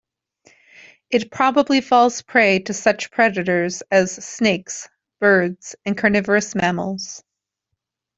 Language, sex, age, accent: English, female, 30-39, United States English